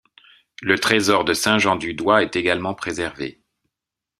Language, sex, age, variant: French, male, 50-59, Français de métropole